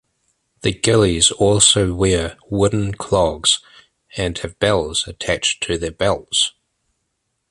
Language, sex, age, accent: English, male, 40-49, New Zealand English